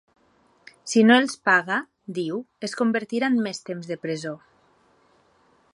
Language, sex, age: Catalan, female, 30-39